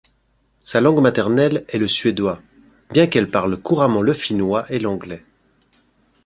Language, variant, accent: French, Français d'Europe, Français de Suisse